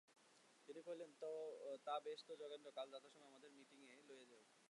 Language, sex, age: Bengali, male, 19-29